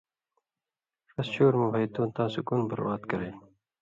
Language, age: Indus Kohistani, 19-29